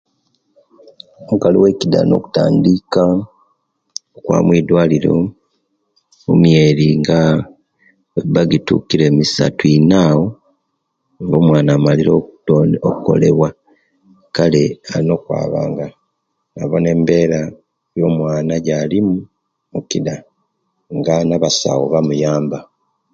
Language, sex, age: Kenyi, male, 40-49